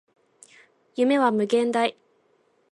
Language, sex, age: Japanese, female, 19-29